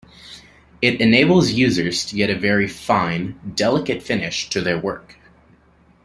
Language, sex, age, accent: English, male, under 19, United States English